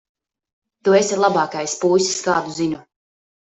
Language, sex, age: Latvian, female, 19-29